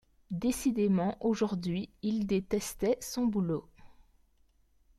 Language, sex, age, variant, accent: French, female, 19-29, Français d'Europe, Français de Belgique